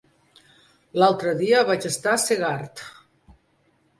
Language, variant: Catalan, Central